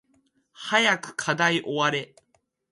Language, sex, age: Japanese, male, 19-29